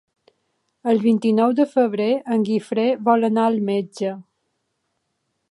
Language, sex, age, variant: Catalan, female, 50-59, Balear